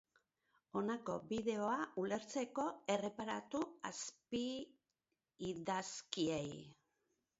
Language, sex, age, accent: Basque, female, 50-59, Erdialdekoa edo Nafarra (Gipuzkoa, Nafarroa)